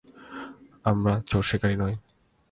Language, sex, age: Bengali, male, 19-29